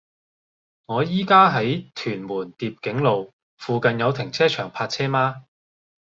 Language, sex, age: Cantonese, male, 30-39